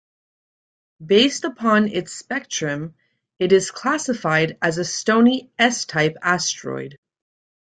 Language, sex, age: English, female, 30-39